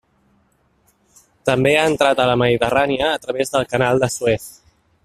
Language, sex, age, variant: Catalan, male, 30-39, Central